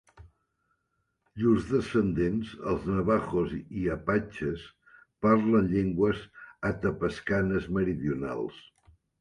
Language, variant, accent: Catalan, Central, balear